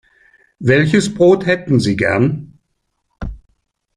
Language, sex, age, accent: German, male, 60-69, Deutschland Deutsch